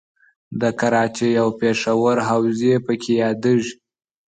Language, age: Pashto, under 19